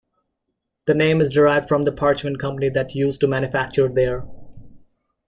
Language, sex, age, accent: English, male, 19-29, United States English